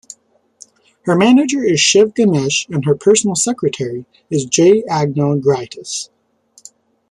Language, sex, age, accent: English, male, 19-29, United States English